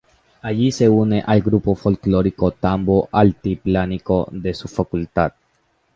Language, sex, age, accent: Spanish, male, under 19, América central